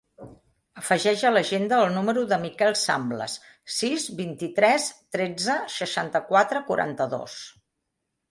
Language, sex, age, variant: Catalan, female, 50-59, Central